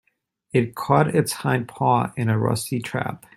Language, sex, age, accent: English, male, 30-39, United States English